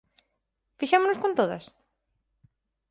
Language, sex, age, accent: Galician, female, 19-29, Atlántico (seseo e gheada)